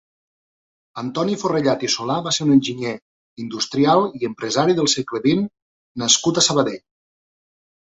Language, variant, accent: Catalan, Nord-Occidental, Lleida